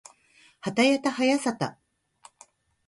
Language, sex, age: Japanese, female, 50-59